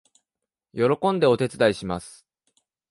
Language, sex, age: Japanese, male, 19-29